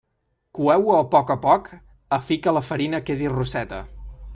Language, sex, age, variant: Catalan, male, 19-29, Central